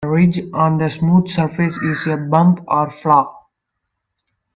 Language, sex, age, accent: English, male, 19-29, India and South Asia (India, Pakistan, Sri Lanka)